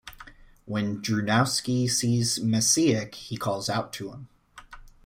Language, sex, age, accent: English, male, 30-39, United States English